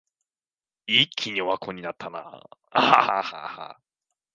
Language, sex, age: Japanese, male, 19-29